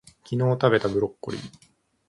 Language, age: Japanese, 19-29